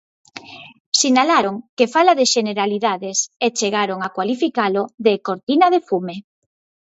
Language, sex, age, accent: Galician, female, 50-59, Normativo (estándar)